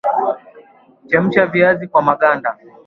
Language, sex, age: Swahili, male, 19-29